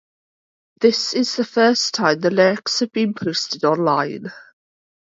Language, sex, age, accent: English, female, 19-29, Welsh English